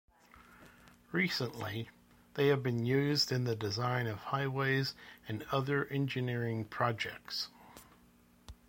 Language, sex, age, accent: English, male, 60-69, United States English